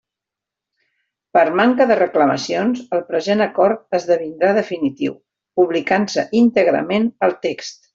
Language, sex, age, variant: Catalan, female, 50-59, Central